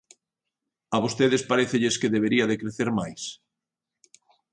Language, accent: Galician, Central (gheada)